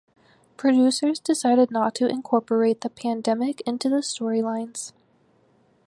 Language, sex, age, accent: English, female, 19-29, United States English